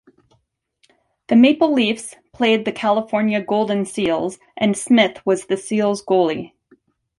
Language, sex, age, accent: English, female, 40-49, United States English